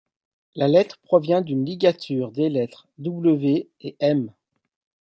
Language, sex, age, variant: French, male, 50-59, Français de métropole